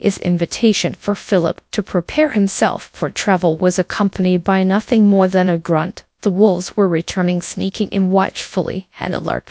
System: TTS, GradTTS